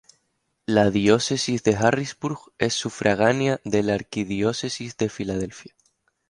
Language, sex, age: Spanish, male, 19-29